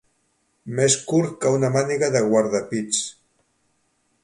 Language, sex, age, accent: Catalan, male, 50-59, Barceloní